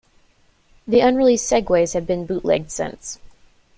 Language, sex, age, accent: English, female, 19-29, United States English